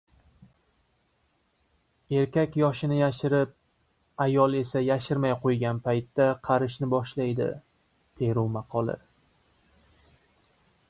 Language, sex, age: Uzbek, male, 19-29